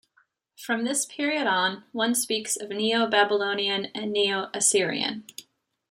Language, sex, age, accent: English, female, 19-29, United States English